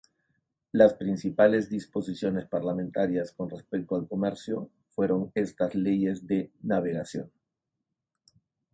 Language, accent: Spanish, Andino-Pacífico: Colombia, Perú, Ecuador, oeste de Bolivia y Venezuela andina